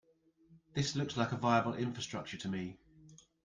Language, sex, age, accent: English, male, 40-49, England English